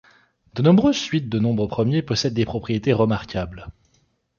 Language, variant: French, Français de métropole